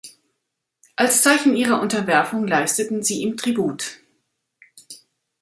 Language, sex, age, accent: German, female, 50-59, Deutschland Deutsch